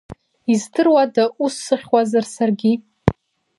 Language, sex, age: Abkhazian, female, 19-29